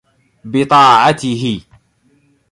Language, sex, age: Arabic, male, 19-29